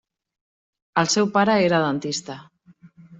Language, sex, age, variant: Catalan, female, 40-49, Central